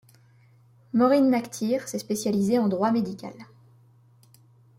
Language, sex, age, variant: French, female, 19-29, Français de métropole